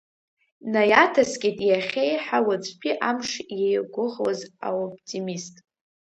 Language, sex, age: Abkhazian, female, under 19